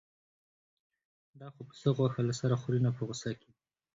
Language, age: Pashto, 19-29